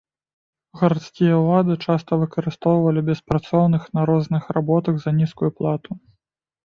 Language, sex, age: Belarusian, male, 30-39